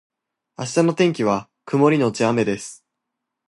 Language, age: Japanese, 19-29